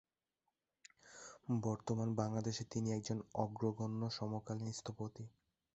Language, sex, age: Bengali, male, 19-29